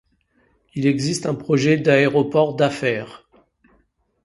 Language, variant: French, Français de métropole